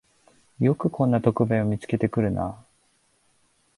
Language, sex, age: Japanese, male, 19-29